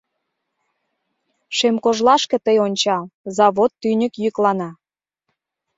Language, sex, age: Mari, female, 19-29